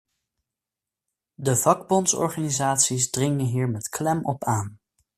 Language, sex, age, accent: Dutch, male, 19-29, Nederlands Nederlands